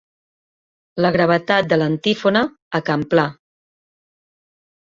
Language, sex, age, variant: Catalan, female, 40-49, Central